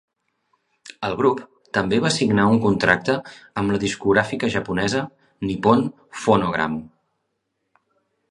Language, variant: Catalan, Central